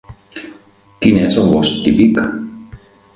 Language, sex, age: Catalan, male, 50-59